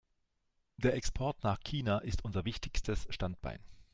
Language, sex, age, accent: German, male, 40-49, Deutschland Deutsch